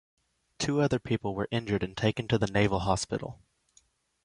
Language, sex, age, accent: English, male, 19-29, United States English